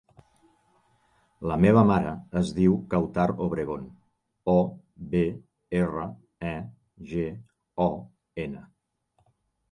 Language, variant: Catalan, Central